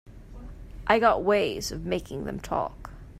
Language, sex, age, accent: English, female, 19-29, United States English